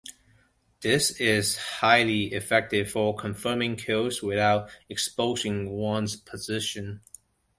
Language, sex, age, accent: English, male, 19-29, Hong Kong English